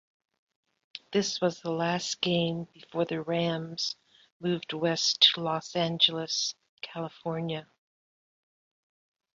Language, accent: English, United States English